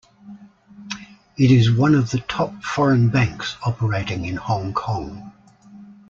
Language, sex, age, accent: English, male, 60-69, Australian English